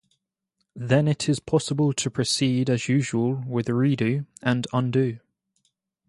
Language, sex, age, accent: English, male, 19-29, England English